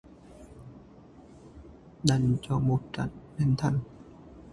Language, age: Vietnamese, 19-29